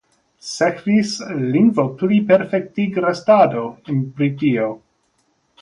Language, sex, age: Esperanto, male, 30-39